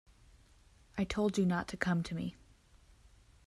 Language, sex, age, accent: English, female, under 19, United States English